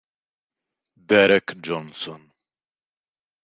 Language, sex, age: Italian, male, 19-29